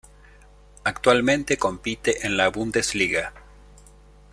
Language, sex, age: Spanish, male, 50-59